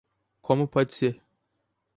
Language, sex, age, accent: Portuguese, male, 19-29, Mineiro